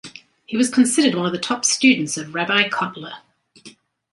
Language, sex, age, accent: English, female, 50-59, Australian English